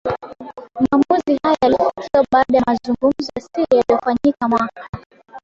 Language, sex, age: Swahili, female, 19-29